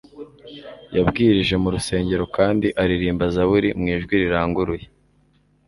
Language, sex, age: Kinyarwanda, male, 19-29